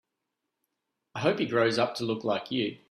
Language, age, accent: English, 40-49, Australian English